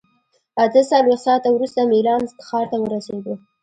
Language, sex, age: Pashto, female, 19-29